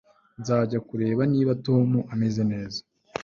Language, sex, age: Kinyarwanda, male, 19-29